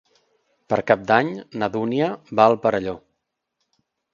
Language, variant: Catalan, Central